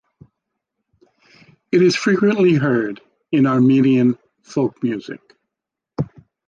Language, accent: English, United States English